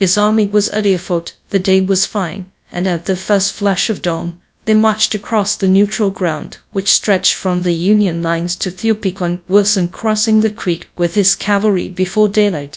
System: TTS, GradTTS